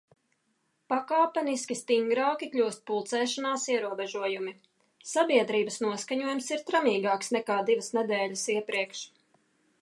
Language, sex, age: Latvian, female, 40-49